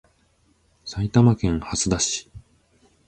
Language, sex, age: Japanese, male, 30-39